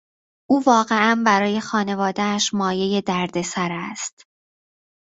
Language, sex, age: Persian, female, 19-29